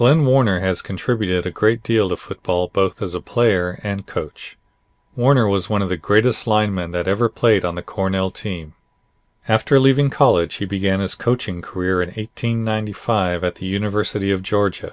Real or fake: real